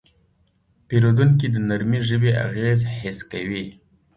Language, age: Pashto, 19-29